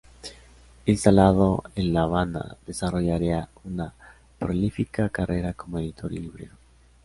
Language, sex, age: Spanish, male, 19-29